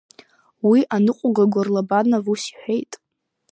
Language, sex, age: Abkhazian, female, under 19